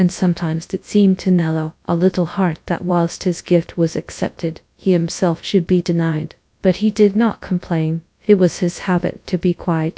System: TTS, GradTTS